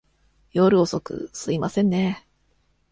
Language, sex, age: Japanese, female, 40-49